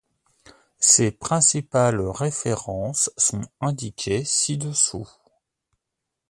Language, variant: French, Français de métropole